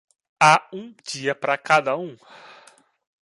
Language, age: Portuguese, 19-29